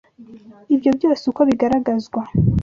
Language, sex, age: Kinyarwanda, female, 19-29